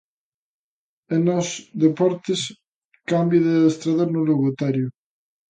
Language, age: Galician, 19-29